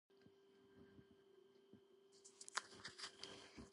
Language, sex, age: Georgian, female, 19-29